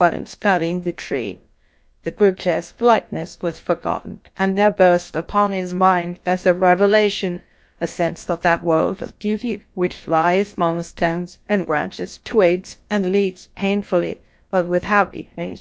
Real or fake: fake